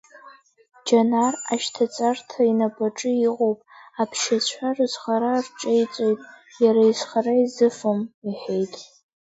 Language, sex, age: Abkhazian, female, under 19